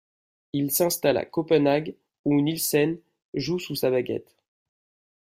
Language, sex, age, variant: French, male, 19-29, Français de métropole